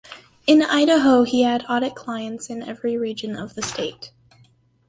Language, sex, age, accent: English, female, under 19, United States English